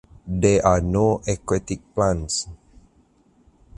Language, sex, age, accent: English, male, 30-39, Malaysian English